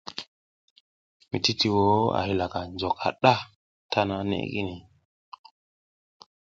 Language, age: South Giziga, 19-29